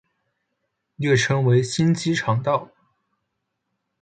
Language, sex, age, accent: Chinese, male, under 19, 出生地：湖北省